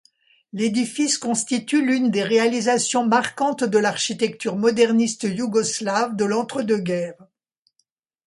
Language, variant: French, Français de métropole